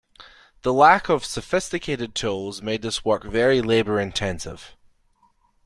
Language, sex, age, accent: English, male, 19-29, Scottish English